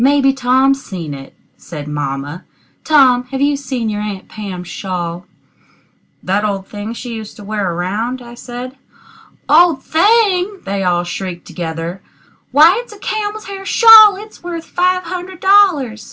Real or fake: real